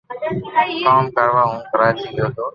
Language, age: Loarki, 30-39